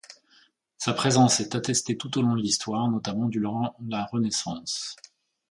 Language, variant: French, Français de métropole